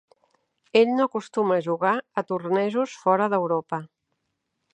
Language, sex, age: Catalan, female, 50-59